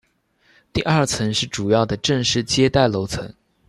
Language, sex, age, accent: Chinese, male, under 19, 出生地：湖南省